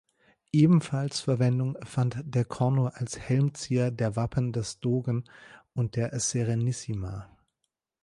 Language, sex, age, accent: German, male, 30-39, Deutschland Deutsch